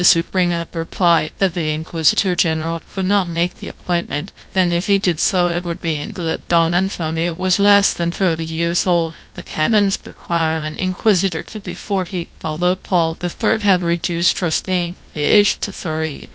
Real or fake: fake